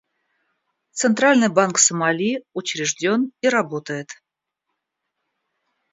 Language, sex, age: Russian, female, 50-59